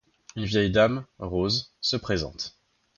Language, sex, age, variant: French, male, 19-29, Français de métropole